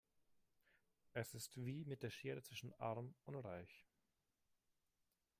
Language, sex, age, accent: German, male, 30-39, Deutschland Deutsch